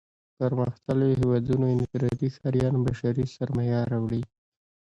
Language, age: Pashto, 19-29